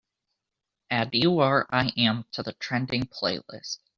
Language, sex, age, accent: English, male, 19-29, United States English